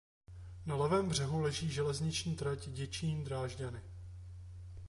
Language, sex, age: Czech, male, 30-39